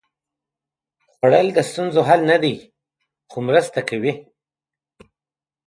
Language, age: Pashto, 30-39